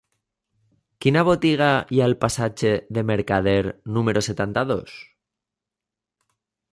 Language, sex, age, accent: Catalan, male, 40-49, valencià